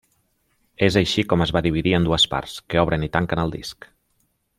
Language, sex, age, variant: Catalan, male, 30-39, Central